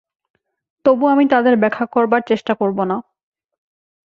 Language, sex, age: Bengali, female, 19-29